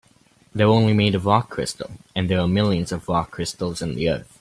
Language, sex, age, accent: English, male, under 19, United States English